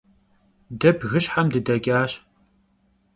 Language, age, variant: Kabardian, 40-49, Адыгэбзэ (Къэбэрдей, Кирил, псоми зэдай)